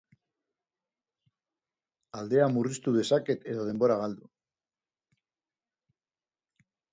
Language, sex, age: Basque, male, 40-49